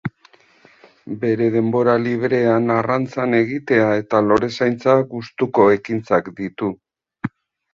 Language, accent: Basque, Mendebalekoa (Araba, Bizkaia, Gipuzkoako mendebaleko herri batzuk)